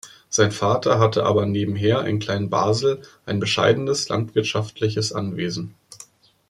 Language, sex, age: German, male, 30-39